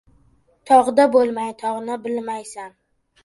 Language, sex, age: Uzbek, male, 19-29